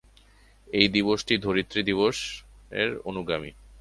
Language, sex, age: Bengali, male, 19-29